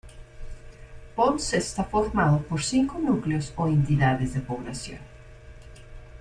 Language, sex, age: Spanish, female, 40-49